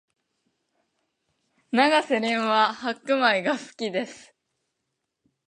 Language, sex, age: Japanese, female, 19-29